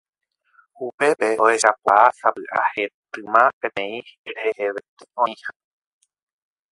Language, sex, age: Guarani, male, 30-39